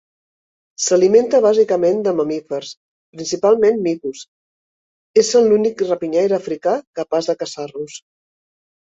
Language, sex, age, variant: Catalan, female, 50-59, Central